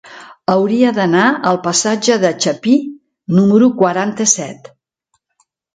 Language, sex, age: Catalan, female, 60-69